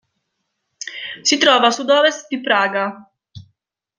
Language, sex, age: Italian, female, 19-29